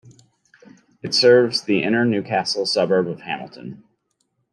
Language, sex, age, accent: English, male, 30-39, United States English